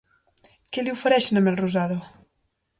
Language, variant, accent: Catalan, Central, central